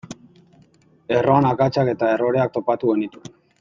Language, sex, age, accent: Basque, male, 19-29, Mendebalekoa (Araba, Bizkaia, Gipuzkoako mendebaleko herri batzuk)